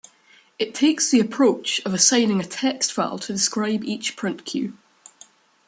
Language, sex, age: English, male, under 19